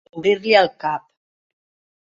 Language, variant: Catalan, Central